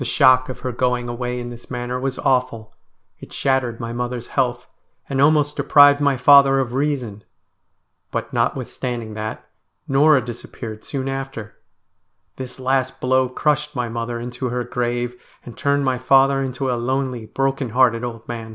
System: none